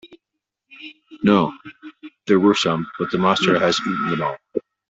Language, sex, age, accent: English, male, 40-49, Canadian English